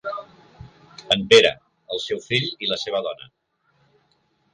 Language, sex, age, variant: Catalan, male, 50-59, Central